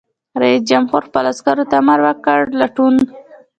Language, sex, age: Pashto, female, under 19